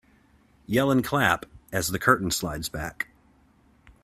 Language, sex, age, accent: English, male, 30-39, United States English